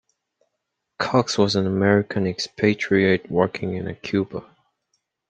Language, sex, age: English, male, 19-29